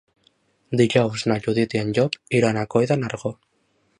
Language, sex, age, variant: Catalan, male, 19-29, Central